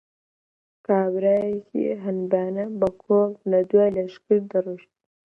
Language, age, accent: Central Kurdish, 19-29, سۆرانی